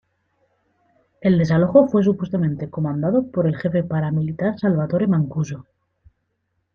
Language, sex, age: Spanish, female, 30-39